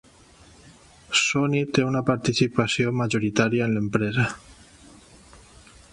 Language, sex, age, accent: Catalan, male, 40-49, valencià